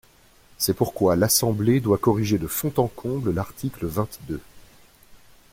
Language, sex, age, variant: French, male, 40-49, Français de métropole